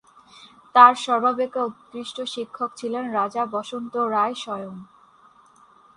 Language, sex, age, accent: Bengali, female, 19-29, Native